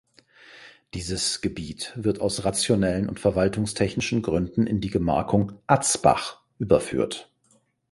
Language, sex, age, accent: German, male, 40-49, Deutschland Deutsch